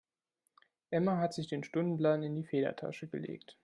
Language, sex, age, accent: German, male, 19-29, Deutschland Deutsch